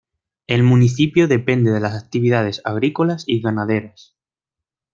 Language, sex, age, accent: Spanish, male, 19-29, España: Centro-Sur peninsular (Madrid, Toledo, Castilla-La Mancha)